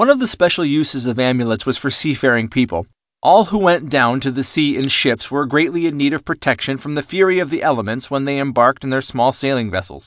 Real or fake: real